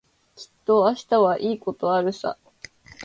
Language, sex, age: Japanese, female, 19-29